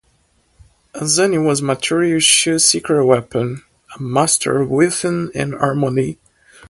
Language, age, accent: English, under 19, United States English